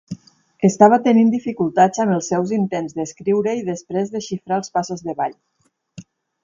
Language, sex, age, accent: Catalan, female, 40-49, Tortosí